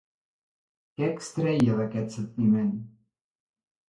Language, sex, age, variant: Catalan, male, 50-59, Central